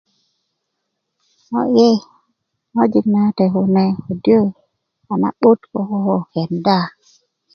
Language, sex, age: Kuku, female, 40-49